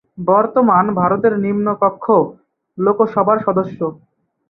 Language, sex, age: Bengali, male, 19-29